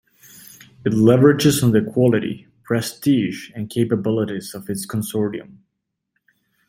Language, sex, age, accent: English, male, 19-29, United States English